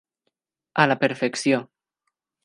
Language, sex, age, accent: Catalan, male, 19-29, valencià